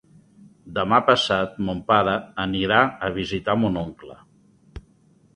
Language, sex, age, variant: Catalan, male, 50-59, Nord-Occidental